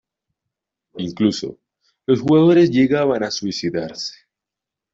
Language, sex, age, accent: Spanish, male, under 19, Andino-Pacífico: Colombia, Perú, Ecuador, oeste de Bolivia y Venezuela andina